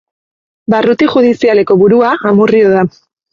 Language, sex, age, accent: Basque, female, 30-39, Mendebalekoa (Araba, Bizkaia, Gipuzkoako mendebaleko herri batzuk)